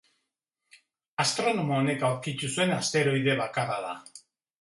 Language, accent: Basque, Erdialdekoa edo Nafarra (Gipuzkoa, Nafarroa)